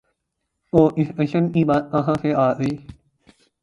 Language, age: Urdu, 19-29